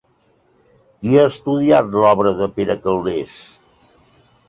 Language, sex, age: Catalan, male, 70-79